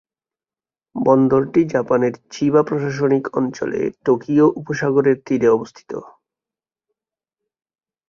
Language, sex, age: Bengali, male, 30-39